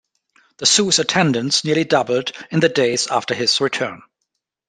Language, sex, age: English, male, 30-39